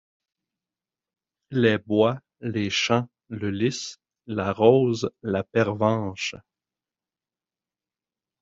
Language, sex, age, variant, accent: French, male, 30-39, Français d'Amérique du Nord, Français du Canada